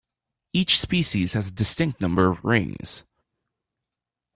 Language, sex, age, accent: English, male, under 19, United States English